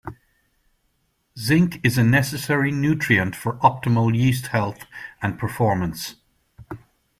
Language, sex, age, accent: English, male, 50-59, Irish English